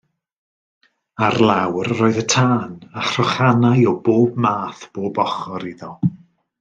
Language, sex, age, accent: Welsh, male, 30-39, Y Deyrnas Unedig Cymraeg